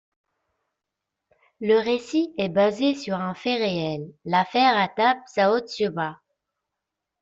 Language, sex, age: French, female, 19-29